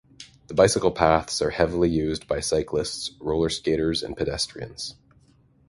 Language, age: English, 40-49